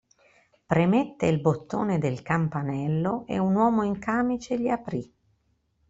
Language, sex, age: Italian, female, 40-49